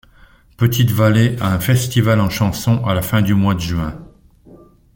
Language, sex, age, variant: French, male, 60-69, Français de métropole